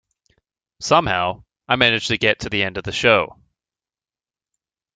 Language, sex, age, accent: English, male, 19-29, Australian English